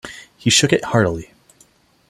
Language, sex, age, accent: English, male, 30-39, United States English